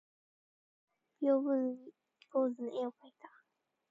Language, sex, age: Japanese, female, 19-29